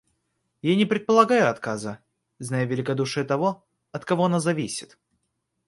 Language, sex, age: Russian, male, under 19